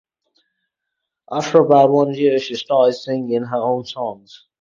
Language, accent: English, England English